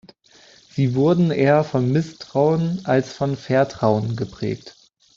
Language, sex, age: German, male, 19-29